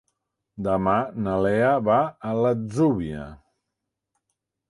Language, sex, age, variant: Catalan, male, 60-69, Central